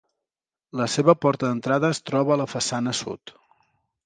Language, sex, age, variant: Catalan, male, 40-49, Central